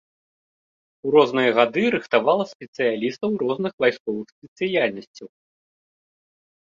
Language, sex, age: Belarusian, male, 19-29